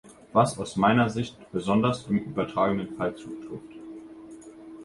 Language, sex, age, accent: German, male, under 19, Deutschland Deutsch